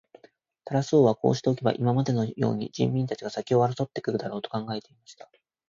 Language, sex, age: Japanese, male, 19-29